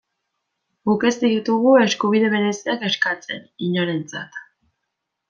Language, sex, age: Basque, female, 19-29